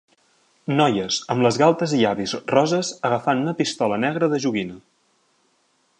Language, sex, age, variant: Catalan, male, 19-29, Central